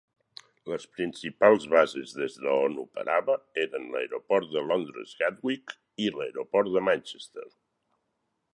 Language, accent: Catalan, Barceloní